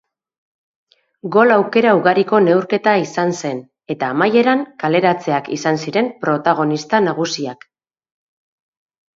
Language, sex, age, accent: Basque, female, 40-49, Mendebalekoa (Araba, Bizkaia, Gipuzkoako mendebaleko herri batzuk)